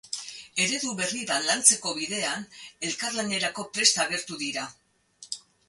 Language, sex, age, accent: Basque, female, 60-69, Erdialdekoa edo Nafarra (Gipuzkoa, Nafarroa)